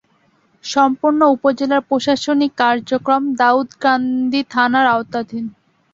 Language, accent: Bengali, Bangladeshi